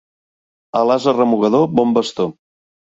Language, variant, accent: Catalan, Central, central